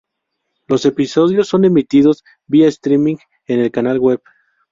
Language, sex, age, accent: Spanish, male, 19-29, México